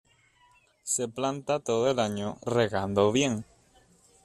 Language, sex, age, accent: Spanish, male, 19-29, Caribe: Cuba, Venezuela, Puerto Rico, República Dominicana, Panamá, Colombia caribeña, México caribeño, Costa del golfo de México